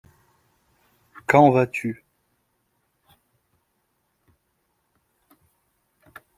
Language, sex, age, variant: French, male, 30-39, Français de métropole